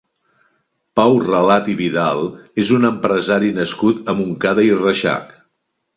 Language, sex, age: Catalan, male, 60-69